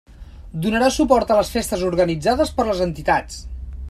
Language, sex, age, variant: Catalan, male, 40-49, Central